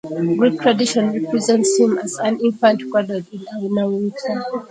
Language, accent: English, United States English